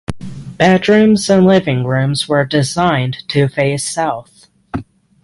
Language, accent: English, United States English; England English